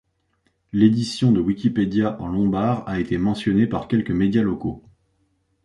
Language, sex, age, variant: French, male, 19-29, Français de métropole